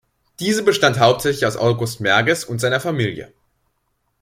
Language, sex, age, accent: German, male, under 19, Deutschland Deutsch